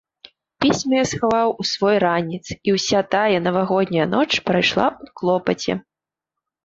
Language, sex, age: Belarusian, female, 19-29